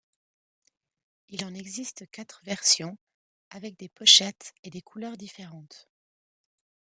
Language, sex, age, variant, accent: French, female, 30-39, Français d'Europe, Français de Suisse